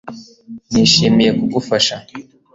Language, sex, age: Kinyarwanda, male, 19-29